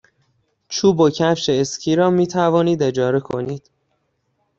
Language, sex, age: Persian, male, 19-29